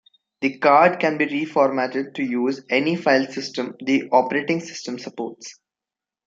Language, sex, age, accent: English, male, 19-29, India and South Asia (India, Pakistan, Sri Lanka)